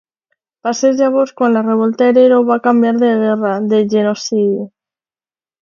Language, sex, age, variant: Catalan, female, under 19, Alacantí